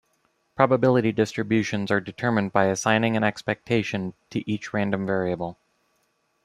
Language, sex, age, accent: English, male, 19-29, United States English